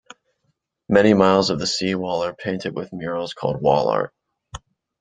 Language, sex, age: English, male, 19-29